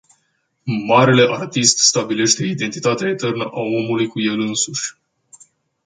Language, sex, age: Romanian, male, 19-29